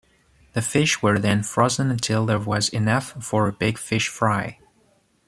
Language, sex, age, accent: English, male, 30-39, United States English